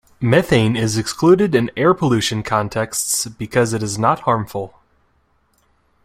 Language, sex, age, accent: English, male, 19-29, United States English